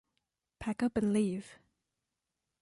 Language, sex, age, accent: English, female, 19-29, United States English